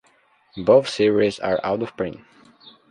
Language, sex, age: English, male, under 19